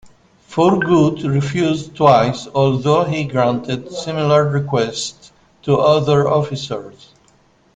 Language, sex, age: English, male, 50-59